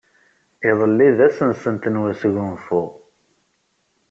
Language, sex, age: Kabyle, male, 30-39